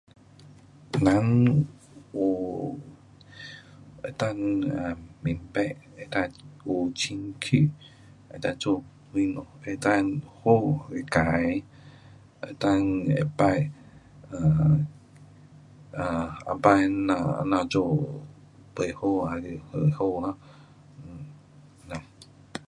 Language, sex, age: Pu-Xian Chinese, male, 40-49